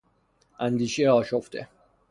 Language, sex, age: Persian, male, 19-29